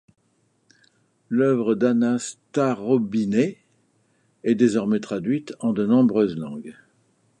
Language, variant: French, Français de métropole